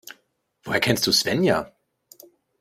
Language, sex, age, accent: German, male, 30-39, Deutschland Deutsch